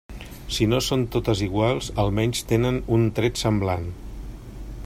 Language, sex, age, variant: Catalan, male, 50-59, Central